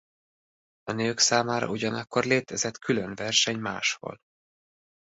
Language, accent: Hungarian, budapesti